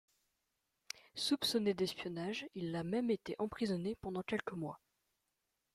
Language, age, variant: French, under 19, Français de métropole